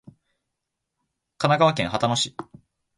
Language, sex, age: Japanese, male, 19-29